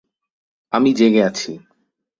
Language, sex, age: Bengali, male, 19-29